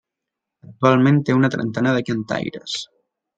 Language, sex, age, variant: Catalan, male, 19-29, Balear